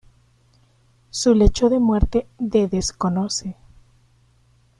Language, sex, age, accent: Spanish, female, 30-39, América central